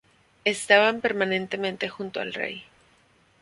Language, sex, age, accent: Spanish, female, 19-29, México